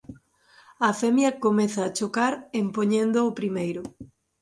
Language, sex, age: Galician, female, 19-29